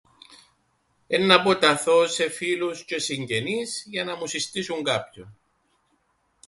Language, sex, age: Greek, male, 40-49